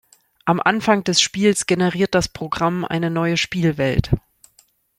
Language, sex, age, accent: German, female, 40-49, Deutschland Deutsch